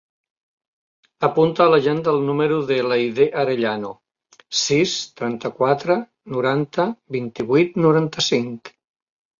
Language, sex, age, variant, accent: Catalan, male, 60-69, Nord-Occidental, nord-occidental